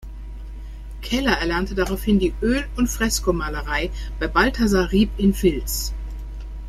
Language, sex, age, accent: German, female, 30-39, Deutschland Deutsch